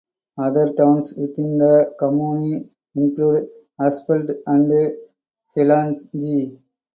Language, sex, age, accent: English, male, 30-39, India and South Asia (India, Pakistan, Sri Lanka)